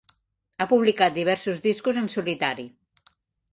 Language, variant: Catalan, Central